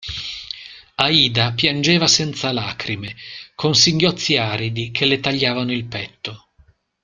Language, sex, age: Italian, male, 50-59